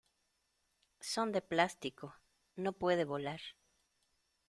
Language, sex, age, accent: Spanish, female, 40-49, México